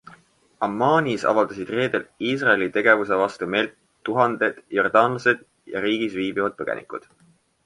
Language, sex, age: Estonian, male, 19-29